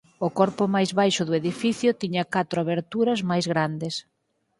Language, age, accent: Galician, 40-49, Oriental (común en zona oriental)